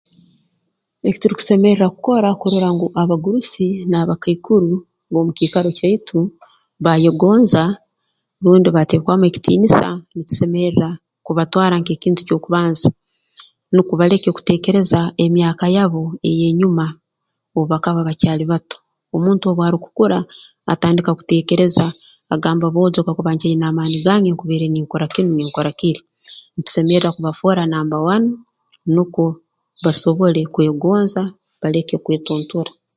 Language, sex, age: Tooro, female, 50-59